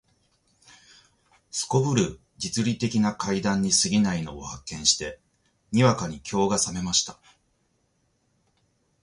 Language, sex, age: Japanese, male, 40-49